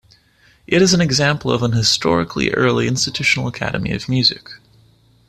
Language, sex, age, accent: English, male, 19-29, Canadian English